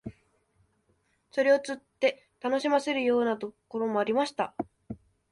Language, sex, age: Japanese, female, 19-29